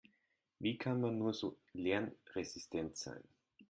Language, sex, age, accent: German, male, 30-39, Österreichisches Deutsch